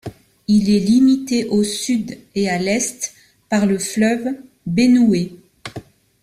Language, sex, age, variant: French, female, 50-59, Français de métropole